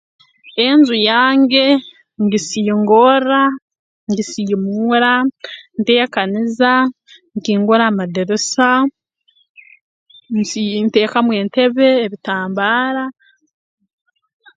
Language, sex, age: Tooro, female, 19-29